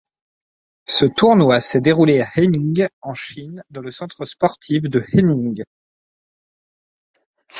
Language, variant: French, Français de métropole